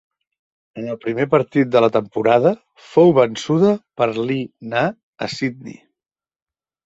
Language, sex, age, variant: Catalan, male, 50-59, Central